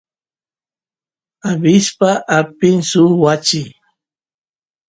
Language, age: Santiago del Estero Quichua, 40-49